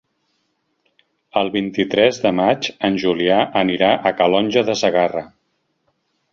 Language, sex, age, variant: Catalan, male, 50-59, Central